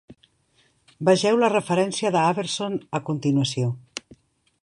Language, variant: Catalan, Central